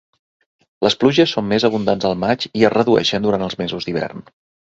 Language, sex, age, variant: Catalan, male, 40-49, Central